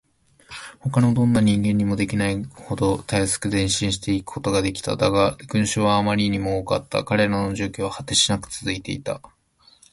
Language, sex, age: Japanese, male, 19-29